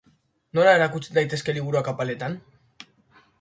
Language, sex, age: Basque, male, under 19